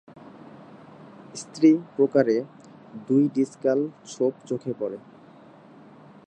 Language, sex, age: Bengali, male, 19-29